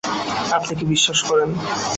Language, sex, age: Bengali, male, under 19